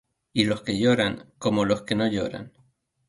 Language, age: Spanish, 19-29